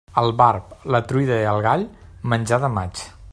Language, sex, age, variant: Catalan, male, 19-29, Central